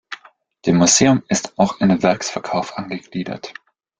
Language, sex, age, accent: German, male, 19-29, Österreichisches Deutsch